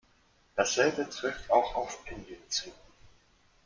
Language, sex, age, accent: German, male, 19-29, Deutschland Deutsch